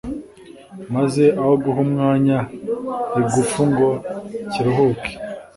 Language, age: Kinyarwanda, 30-39